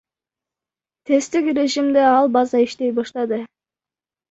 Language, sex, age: Kyrgyz, female, under 19